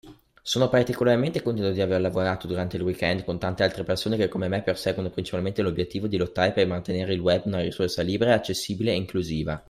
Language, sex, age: Italian, male, under 19